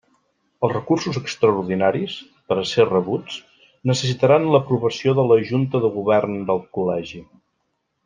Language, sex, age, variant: Catalan, male, 40-49, Central